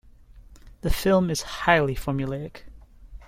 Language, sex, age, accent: English, male, 19-29, Canadian English